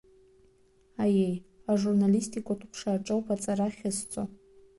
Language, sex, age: Abkhazian, female, under 19